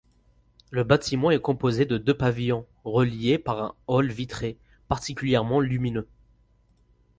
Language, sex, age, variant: French, male, 19-29, Français du nord de l'Afrique